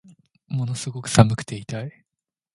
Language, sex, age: Japanese, male, 19-29